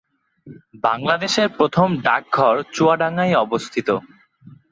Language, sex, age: Bengali, male, 19-29